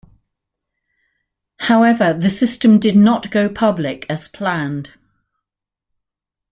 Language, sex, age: English, female, 60-69